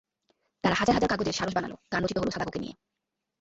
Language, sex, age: Bengali, female, 19-29